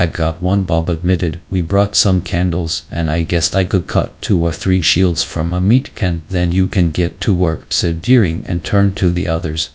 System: TTS, GradTTS